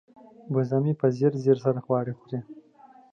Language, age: Pashto, 19-29